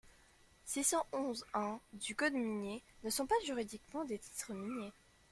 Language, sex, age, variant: French, female, under 19, Français de métropole